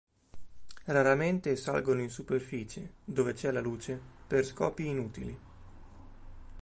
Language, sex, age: Italian, male, 19-29